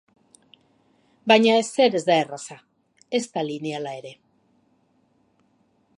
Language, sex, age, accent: Basque, female, 50-59, Mendebalekoa (Araba, Bizkaia, Gipuzkoako mendebaleko herri batzuk)